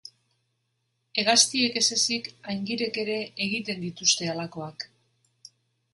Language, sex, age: Basque, female, 60-69